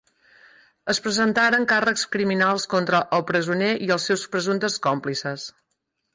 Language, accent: Catalan, Girona